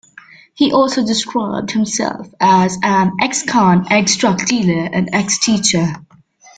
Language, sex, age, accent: English, female, under 19, United States English